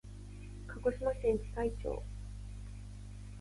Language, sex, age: Japanese, female, 19-29